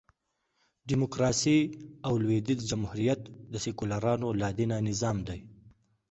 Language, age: Pashto, under 19